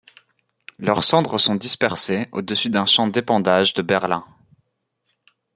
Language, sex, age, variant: French, male, 19-29, Français de métropole